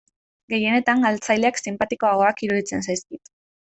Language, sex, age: Basque, female, 19-29